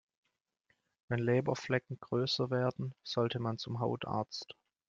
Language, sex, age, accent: German, male, 19-29, Deutschland Deutsch